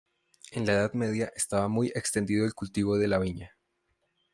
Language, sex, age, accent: Spanish, male, 30-39, Andino-Pacífico: Colombia, Perú, Ecuador, oeste de Bolivia y Venezuela andina